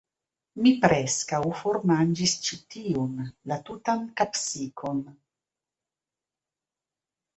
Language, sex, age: Esperanto, female, 50-59